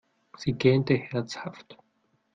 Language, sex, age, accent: German, male, 30-39, Deutschland Deutsch